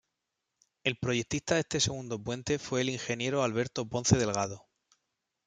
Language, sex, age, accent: Spanish, male, 30-39, España: Sur peninsular (Andalucia, Extremadura, Murcia)